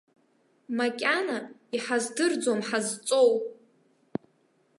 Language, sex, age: Abkhazian, female, under 19